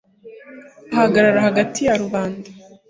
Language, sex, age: Kinyarwanda, female, 19-29